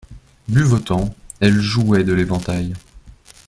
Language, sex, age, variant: French, male, 19-29, Français de métropole